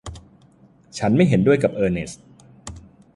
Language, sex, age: Thai, male, 40-49